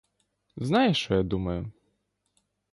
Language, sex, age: Ukrainian, male, 19-29